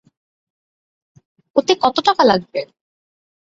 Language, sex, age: Bengali, female, 19-29